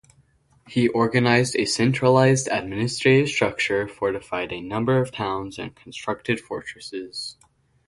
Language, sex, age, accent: English, male, under 19, United States English